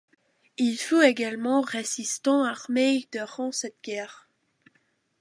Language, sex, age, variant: French, female, under 19, Français de métropole